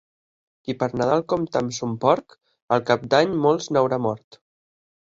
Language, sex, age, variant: Catalan, male, 19-29, Central